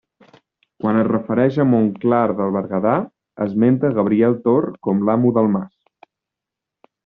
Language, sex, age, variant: Catalan, male, 19-29, Central